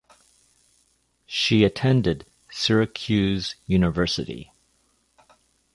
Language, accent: English, United States English